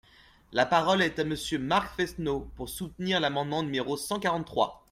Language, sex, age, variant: French, male, 19-29, Français de métropole